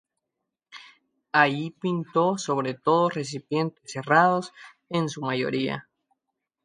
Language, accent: Spanish, América central